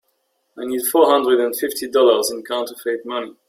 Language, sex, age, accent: English, male, 30-39, United States English